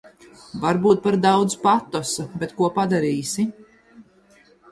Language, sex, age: Latvian, female, 30-39